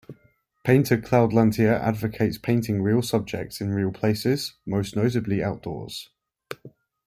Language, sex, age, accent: English, male, 19-29, England English